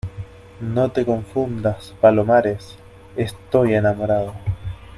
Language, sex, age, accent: Spanish, male, 19-29, Rioplatense: Argentina, Uruguay, este de Bolivia, Paraguay